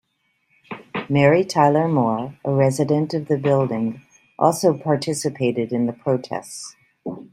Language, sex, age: English, female, 60-69